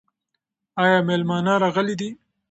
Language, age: Pashto, 30-39